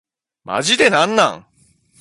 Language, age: Japanese, 30-39